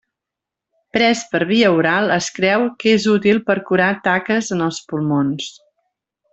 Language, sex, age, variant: Catalan, female, 40-49, Central